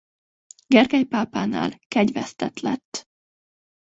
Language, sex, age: Hungarian, female, 19-29